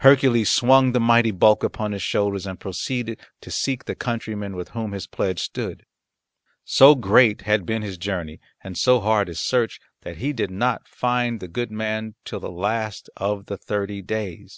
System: none